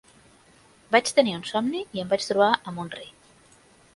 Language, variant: Catalan, Central